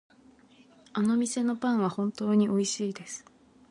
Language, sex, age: Japanese, female, 19-29